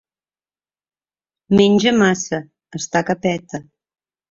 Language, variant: Catalan, Central